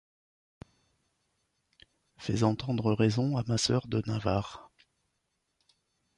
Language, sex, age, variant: French, male, 50-59, Français de métropole